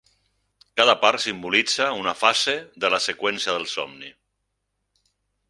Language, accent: Catalan, Barcelona